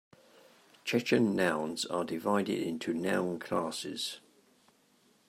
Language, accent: English, England English